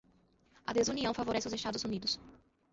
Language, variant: Portuguese, Portuguese (Brasil)